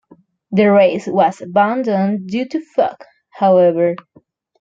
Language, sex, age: English, female, 19-29